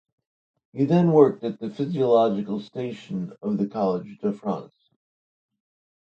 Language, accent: English, United States English